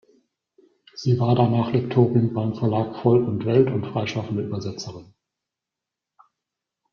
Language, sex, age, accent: German, male, 30-39, Deutschland Deutsch